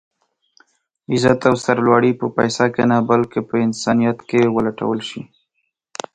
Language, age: Pashto, 19-29